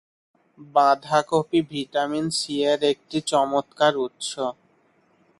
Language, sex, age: Bengali, male, 19-29